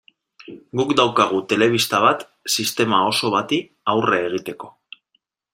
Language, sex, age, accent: Basque, male, 30-39, Mendebalekoa (Araba, Bizkaia, Gipuzkoako mendebaleko herri batzuk)